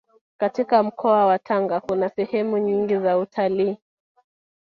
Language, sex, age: Swahili, female, 19-29